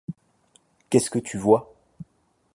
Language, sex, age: French, male, 40-49